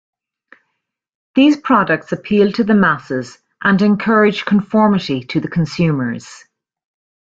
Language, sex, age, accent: English, female, 40-49, Irish English